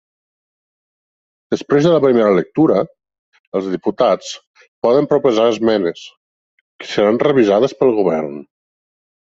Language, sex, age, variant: Catalan, male, 40-49, Nord-Occidental